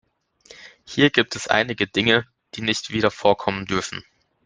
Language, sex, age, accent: German, male, under 19, Deutschland Deutsch